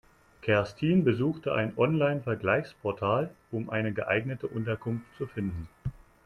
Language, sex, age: German, male, 30-39